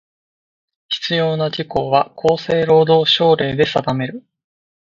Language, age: Japanese, 19-29